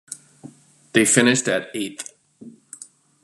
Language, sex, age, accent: English, male, 30-39, United States English